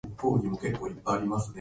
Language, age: Japanese, 19-29